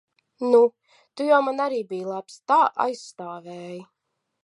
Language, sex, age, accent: Latvian, female, 30-39, bez akcenta